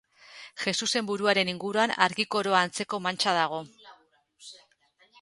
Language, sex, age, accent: Basque, female, 40-49, Mendebalekoa (Araba, Bizkaia, Gipuzkoako mendebaleko herri batzuk)